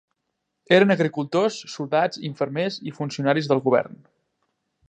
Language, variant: Catalan, Central